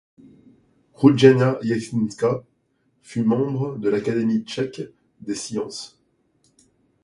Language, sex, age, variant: French, male, 40-49, Français de métropole